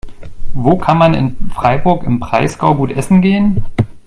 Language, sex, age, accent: German, male, 30-39, Deutschland Deutsch